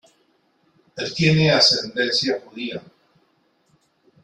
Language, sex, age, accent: Spanish, male, 60-69, Caribe: Cuba, Venezuela, Puerto Rico, República Dominicana, Panamá, Colombia caribeña, México caribeño, Costa del golfo de México